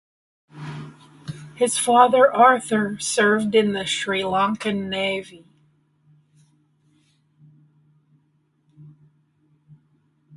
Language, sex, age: English, female, 60-69